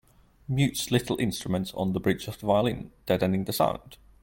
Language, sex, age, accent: English, male, 40-49, England English